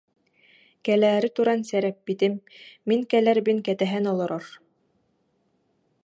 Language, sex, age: Yakut, female, 19-29